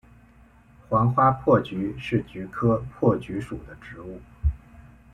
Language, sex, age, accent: Chinese, male, 19-29, 出生地：河北省